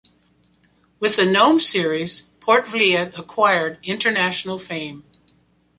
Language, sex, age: English, female, 70-79